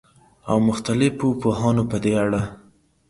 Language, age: Pashto, 19-29